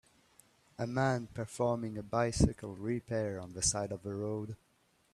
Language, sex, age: English, male, 19-29